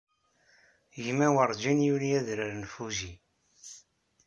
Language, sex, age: Kabyle, male, 60-69